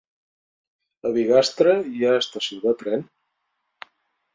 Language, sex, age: Catalan, male, 60-69